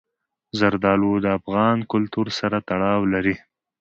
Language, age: Pashto, 19-29